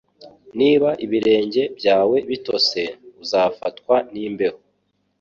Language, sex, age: Kinyarwanda, male, 19-29